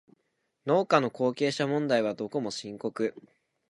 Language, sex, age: Japanese, male, 19-29